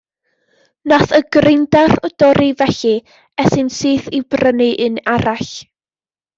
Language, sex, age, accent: Welsh, female, under 19, Y Deyrnas Unedig Cymraeg